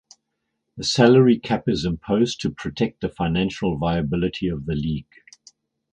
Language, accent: English, England English